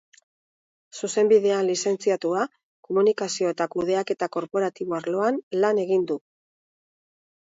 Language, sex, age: Basque, female, 50-59